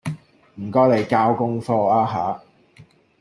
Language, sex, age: Cantonese, male, 30-39